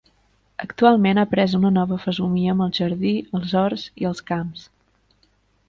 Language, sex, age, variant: Catalan, female, 19-29, Septentrional